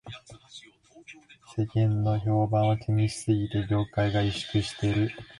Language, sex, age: Japanese, male, 19-29